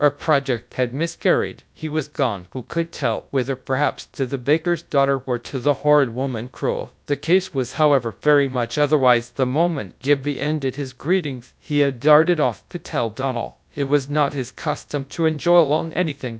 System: TTS, GradTTS